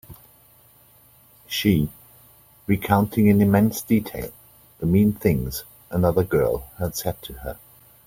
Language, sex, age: English, male, 40-49